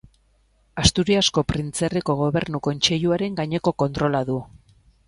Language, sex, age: Basque, female, 40-49